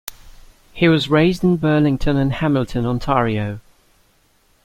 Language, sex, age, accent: English, male, 19-29, England English